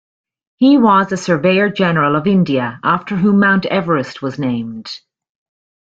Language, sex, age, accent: English, female, 40-49, Irish English